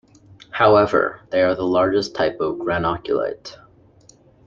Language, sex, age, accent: English, male, 19-29, Canadian English